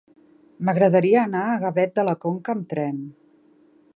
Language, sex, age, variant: Catalan, female, 40-49, Central